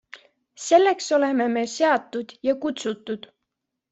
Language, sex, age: Estonian, female, 19-29